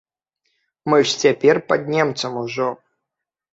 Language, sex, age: Belarusian, male, 19-29